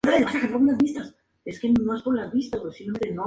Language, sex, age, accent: Spanish, male, 19-29, México